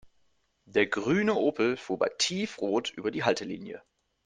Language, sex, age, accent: German, male, 19-29, Deutschland Deutsch